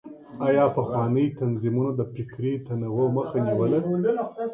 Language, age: Pashto, 30-39